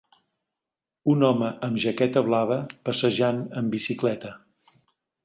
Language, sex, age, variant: Catalan, male, 60-69, Nord-Occidental